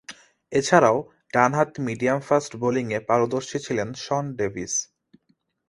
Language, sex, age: Bengali, male, 19-29